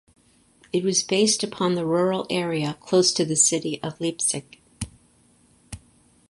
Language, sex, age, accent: English, female, 60-69, United States English